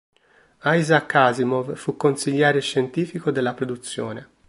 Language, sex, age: Italian, male, 19-29